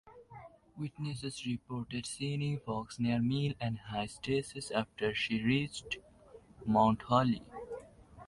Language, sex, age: English, male, 19-29